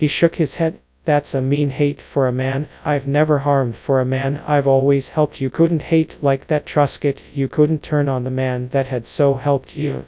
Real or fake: fake